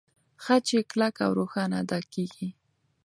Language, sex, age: Pashto, female, 19-29